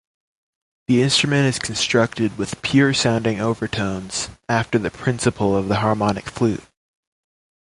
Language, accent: English, United States English